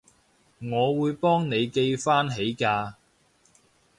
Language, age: Cantonese, 30-39